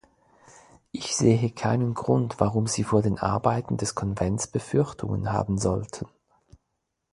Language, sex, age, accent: German, male, 40-49, Schweizerdeutsch